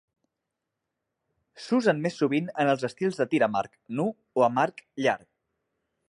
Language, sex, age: Catalan, male, 30-39